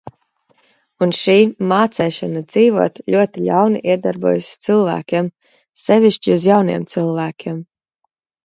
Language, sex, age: Latvian, female, 30-39